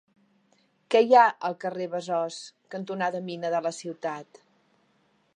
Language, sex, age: Catalan, female, 50-59